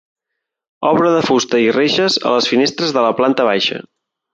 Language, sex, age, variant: Catalan, male, 30-39, Central